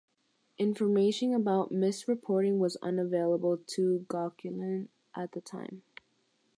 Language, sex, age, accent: English, female, under 19, United States English